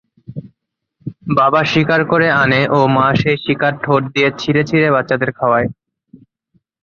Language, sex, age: Bengali, male, 19-29